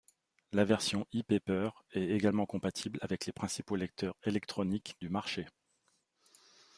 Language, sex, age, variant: French, male, 40-49, Français de métropole